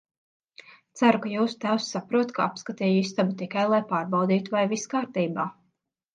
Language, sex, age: Latvian, female, 30-39